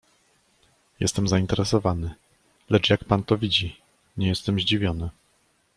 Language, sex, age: Polish, male, 40-49